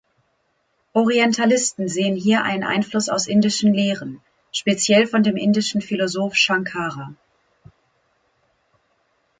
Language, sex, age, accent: German, female, 19-29, Deutschland Deutsch